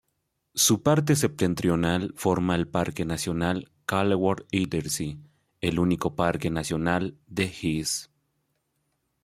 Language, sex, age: Spanish, male, 40-49